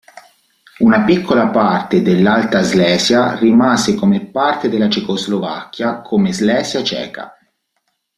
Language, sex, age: Italian, male, 40-49